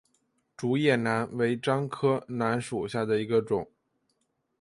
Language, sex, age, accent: Chinese, male, 19-29, 出生地：天津市